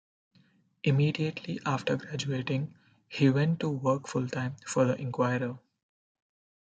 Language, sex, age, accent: English, male, 19-29, India and South Asia (India, Pakistan, Sri Lanka)